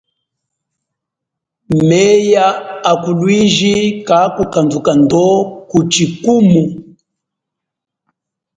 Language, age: Chokwe, 40-49